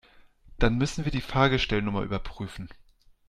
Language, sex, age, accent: German, male, 40-49, Deutschland Deutsch